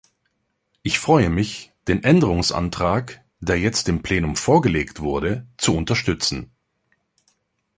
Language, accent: German, Deutschland Deutsch